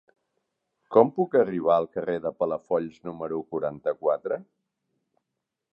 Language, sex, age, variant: Catalan, male, 50-59, Central